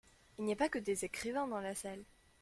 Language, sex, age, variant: French, female, under 19, Français de métropole